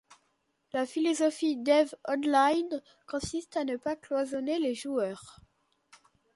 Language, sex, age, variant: French, male, 40-49, Français de métropole